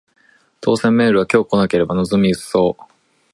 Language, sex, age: Japanese, male, 19-29